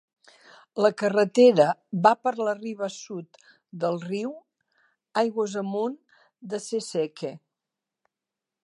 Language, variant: Catalan, Central